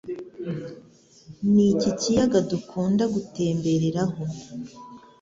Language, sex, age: Kinyarwanda, female, 40-49